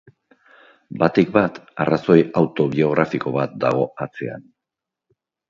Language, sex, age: Basque, male, 60-69